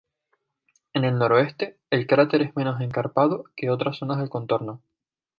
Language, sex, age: Spanish, female, 19-29